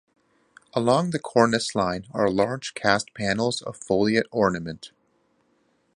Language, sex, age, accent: English, male, 19-29, United States English